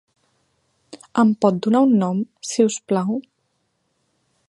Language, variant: Catalan, Central